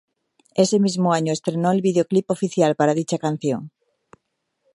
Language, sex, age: Spanish, female, 30-39